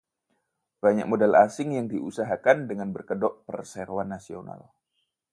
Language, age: Indonesian, 30-39